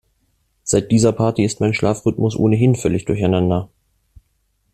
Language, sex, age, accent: German, male, 19-29, Deutschland Deutsch